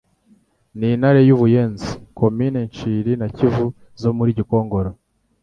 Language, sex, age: Kinyarwanda, male, 19-29